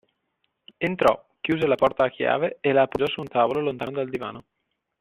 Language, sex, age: Italian, male, 19-29